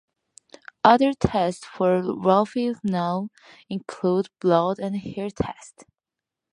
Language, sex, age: English, female, 19-29